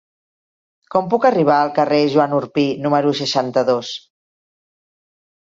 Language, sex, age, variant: Catalan, female, 40-49, Central